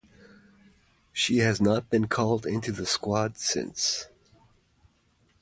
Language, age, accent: English, 40-49, United States English